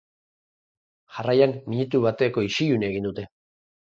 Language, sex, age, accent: Basque, male, 40-49, Mendebalekoa (Araba, Bizkaia, Gipuzkoako mendebaleko herri batzuk)